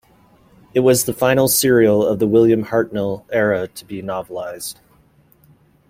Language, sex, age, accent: English, male, 30-39, United States English